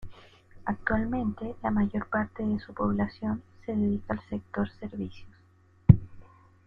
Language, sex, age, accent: Spanish, female, 30-39, Chileno: Chile, Cuyo